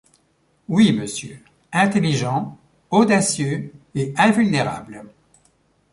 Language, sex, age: French, male, 70-79